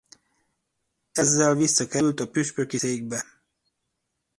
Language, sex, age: Hungarian, male, 30-39